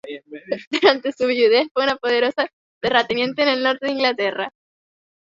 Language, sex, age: Spanish, female, 19-29